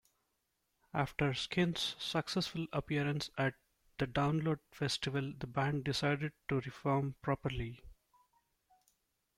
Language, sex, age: English, male, 40-49